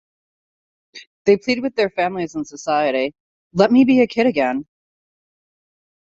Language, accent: English, United States English